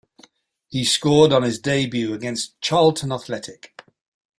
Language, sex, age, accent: English, male, 60-69, England English